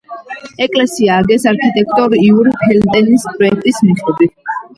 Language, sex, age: Georgian, female, under 19